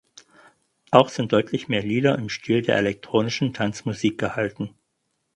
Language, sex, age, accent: German, male, 50-59, Deutschland Deutsch